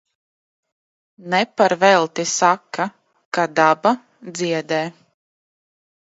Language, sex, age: Latvian, female, 30-39